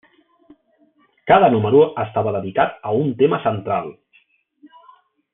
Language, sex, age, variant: Catalan, male, 40-49, Central